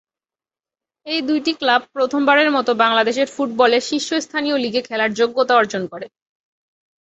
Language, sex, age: Bengali, female, 19-29